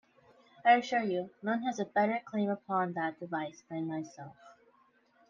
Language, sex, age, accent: English, female, under 19, United States English